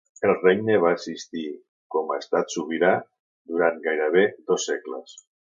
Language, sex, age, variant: Catalan, male, 70-79, Central